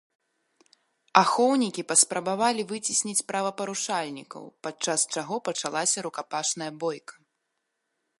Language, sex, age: Belarusian, female, 19-29